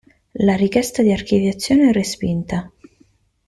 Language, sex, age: Italian, female, 19-29